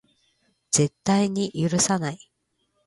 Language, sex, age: Japanese, female, 50-59